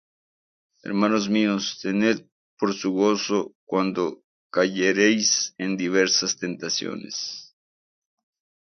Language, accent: Spanish, México